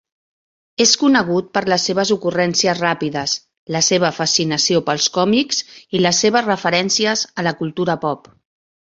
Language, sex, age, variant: Catalan, female, 50-59, Central